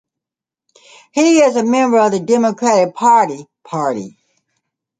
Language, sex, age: English, female, 60-69